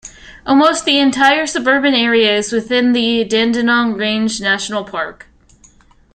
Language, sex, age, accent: English, female, 19-29, United States English